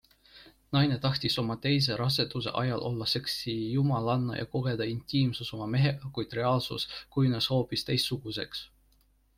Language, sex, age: Estonian, male, 19-29